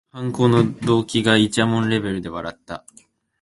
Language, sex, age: Japanese, male, under 19